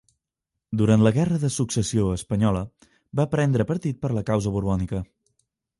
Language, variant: Catalan, Septentrional